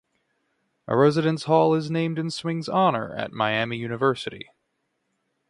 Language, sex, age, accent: English, male, 19-29, United States English